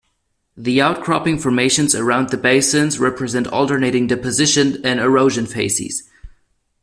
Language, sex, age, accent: English, male, under 19, United States English